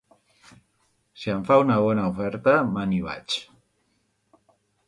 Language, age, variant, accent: Catalan, 50-59, Central, central